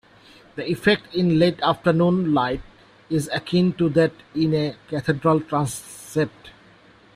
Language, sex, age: English, male, 40-49